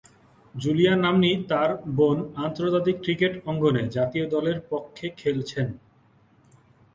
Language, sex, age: Bengali, male, 19-29